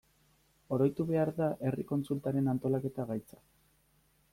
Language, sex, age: Basque, male, 19-29